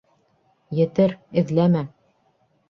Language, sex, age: Bashkir, female, 30-39